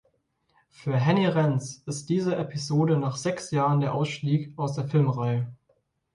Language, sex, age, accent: German, male, 19-29, Deutschland Deutsch